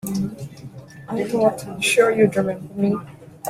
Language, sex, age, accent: English, female, 19-29, India and South Asia (India, Pakistan, Sri Lanka)